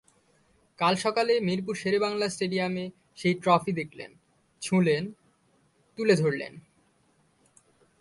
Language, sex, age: Bengali, male, under 19